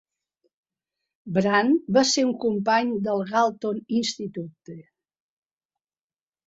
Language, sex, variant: Catalan, female, Central